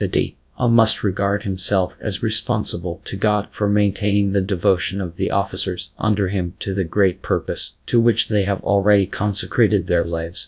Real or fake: fake